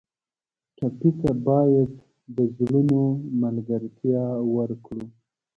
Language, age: Pashto, 30-39